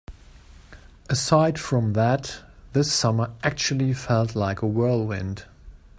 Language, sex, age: English, male, 40-49